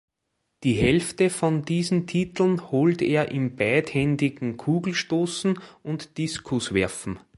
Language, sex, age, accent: German, male, 40-49, Österreichisches Deutsch